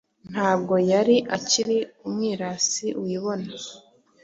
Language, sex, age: Kinyarwanda, female, 19-29